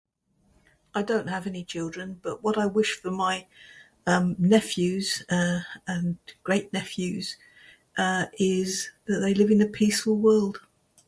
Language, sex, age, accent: English, female, 70-79, England English